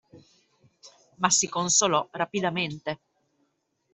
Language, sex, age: Italian, female, 30-39